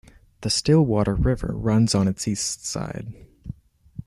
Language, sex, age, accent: English, male, under 19, Canadian English